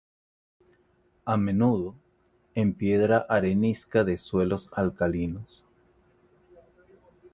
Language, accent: Spanish, Caribe: Cuba, Venezuela, Puerto Rico, República Dominicana, Panamá, Colombia caribeña, México caribeño, Costa del golfo de México